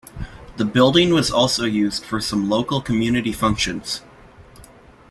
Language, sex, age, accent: English, male, under 19, Canadian English